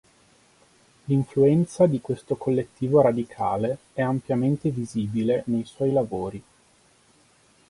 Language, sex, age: Italian, male, 30-39